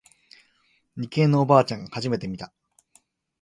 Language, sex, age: Japanese, male, 19-29